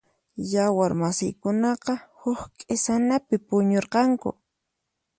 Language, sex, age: Puno Quechua, female, 19-29